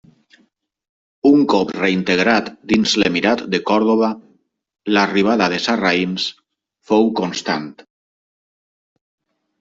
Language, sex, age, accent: Catalan, male, 30-39, valencià